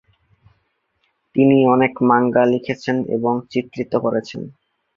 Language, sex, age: Bengali, male, 19-29